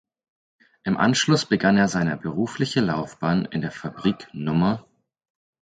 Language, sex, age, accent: German, male, 19-29, Deutschland Deutsch; Hochdeutsch